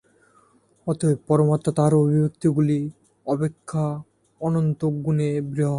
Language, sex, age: Bengali, male, 19-29